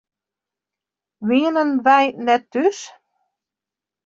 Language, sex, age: Western Frisian, female, 60-69